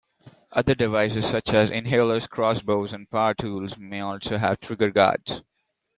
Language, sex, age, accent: English, male, 19-29, India and South Asia (India, Pakistan, Sri Lanka)